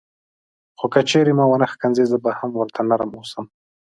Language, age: Pashto, 30-39